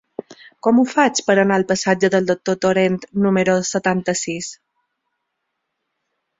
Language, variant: Catalan, Balear